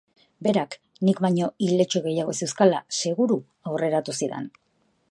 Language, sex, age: Basque, female, 50-59